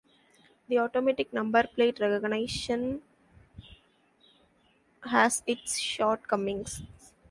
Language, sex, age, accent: English, female, 19-29, India and South Asia (India, Pakistan, Sri Lanka)